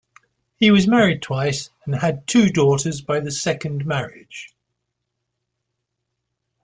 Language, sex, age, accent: English, male, 70-79, England English